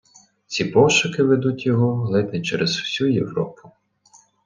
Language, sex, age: Ukrainian, male, 30-39